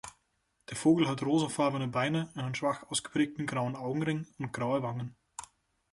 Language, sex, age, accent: German, male, 19-29, Österreichisches Deutsch